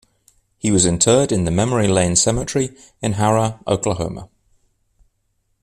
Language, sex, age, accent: English, male, 30-39, England English